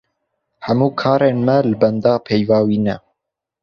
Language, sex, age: Kurdish, male, 19-29